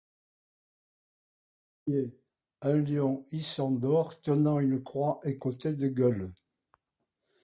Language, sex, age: French, male, 70-79